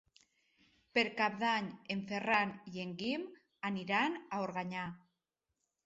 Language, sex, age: Catalan, male, 60-69